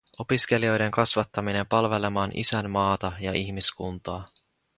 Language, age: Finnish, 19-29